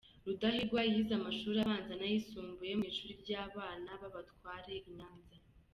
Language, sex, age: Kinyarwanda, female, under 19